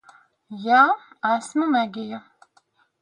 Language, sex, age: Latvian, female, 50-59